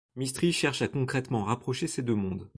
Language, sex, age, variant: French, male, 30-39, Français de métropole